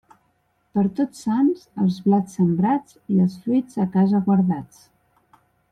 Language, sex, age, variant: Catalan, female, 50-59, Central